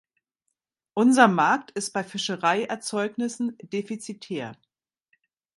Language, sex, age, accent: German, female, 50-59, Deutschland Deutsch